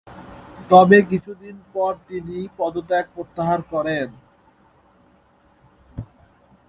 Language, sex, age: Bengali, male, 19-29